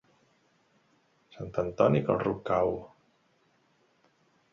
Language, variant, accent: Catalan, Central, central